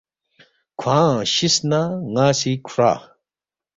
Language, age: Balti, 30-39